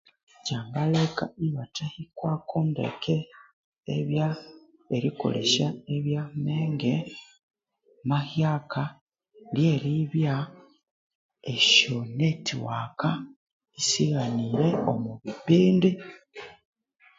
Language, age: Konzo, 19-29